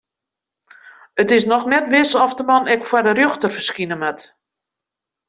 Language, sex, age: Western Frisian, female, 60-69